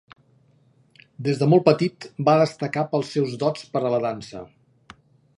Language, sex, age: Catalan, male, 50-59